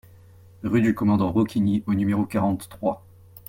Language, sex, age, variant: French, male, 30-39, Français de métropole